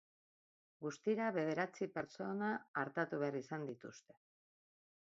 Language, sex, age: Basque, female, 60-69